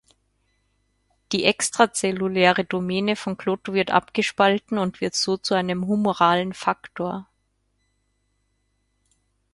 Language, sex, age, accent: German, female, 30-39, Österreichisches Deutsch